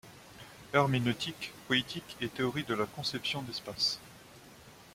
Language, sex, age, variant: French, male, 19-29, Français de métropole